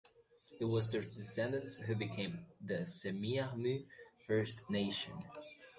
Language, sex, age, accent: English, male, 19-29, United States English